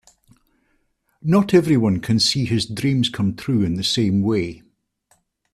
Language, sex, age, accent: English, male, 60-69, Scottish English